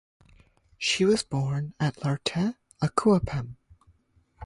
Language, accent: English, United States English